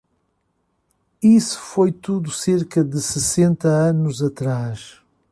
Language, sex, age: Portuguese, male, 40-49